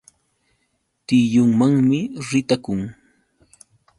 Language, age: Yauyos Quechua, 30-39